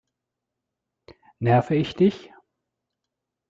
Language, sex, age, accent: German, male, 40-49, Deutschland Deutsch